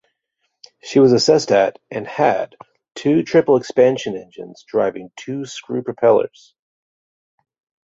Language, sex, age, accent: English, male, 40-49, United States English